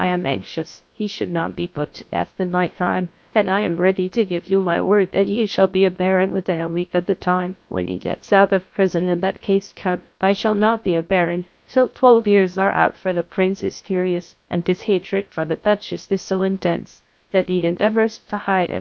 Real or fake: fake